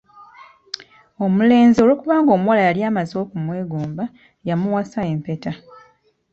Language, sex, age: Ganda, female, 30-39